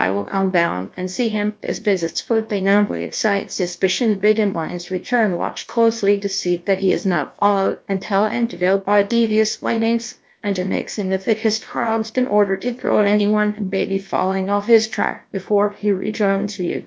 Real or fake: fake